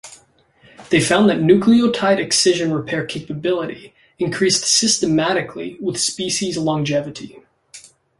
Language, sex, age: English, male, 19-29